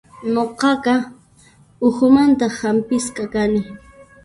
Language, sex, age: Puno Quechua, female, 19-29